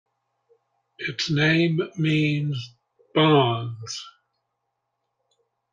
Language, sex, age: English, male, 80-89